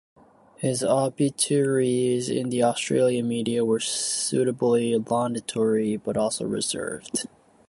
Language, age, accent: English, under 19, United States English